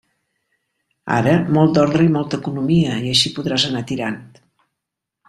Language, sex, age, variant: Catalan, female, 70-79, Central